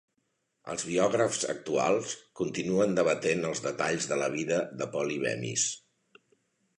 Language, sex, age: Catalan, male, 60-69